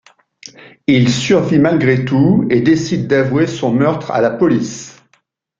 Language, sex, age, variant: French, male, 70-79, Français de métropole